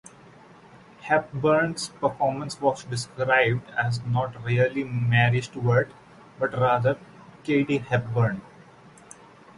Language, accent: English, India and South Asia (India, Pakistan, Sri Lanka)